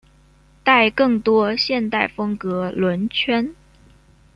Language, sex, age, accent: Chinese, female, 19-29, 出生地：江西省